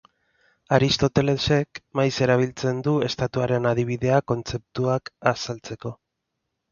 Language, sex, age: Basque, male, 30-39